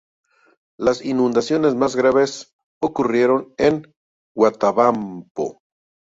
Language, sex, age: Spanish, male, 50-59